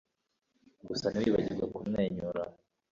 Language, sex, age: Kinyarwanda, male, 19-29